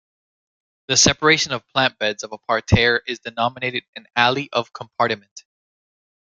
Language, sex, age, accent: English, male, 19-29, United States English